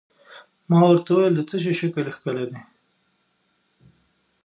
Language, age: Pashto, 30-39